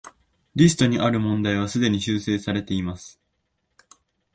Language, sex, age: Japanese, male, 19-29